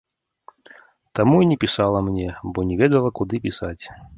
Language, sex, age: Belarusian, male, 30-39